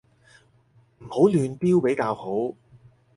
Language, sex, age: Cantonese, male, 30-39